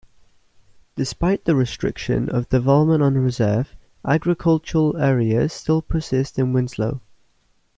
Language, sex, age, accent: English, male, under 19, England English